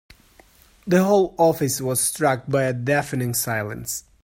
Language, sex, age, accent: English, male, 40-49, England English